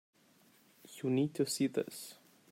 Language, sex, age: English, male, 30-39